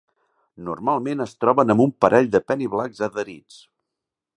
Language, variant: Catalan, Central